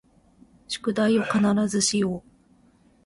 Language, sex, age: Japanese, female, 30-39